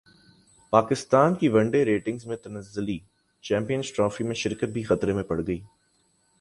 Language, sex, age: Urdu, male, 19-29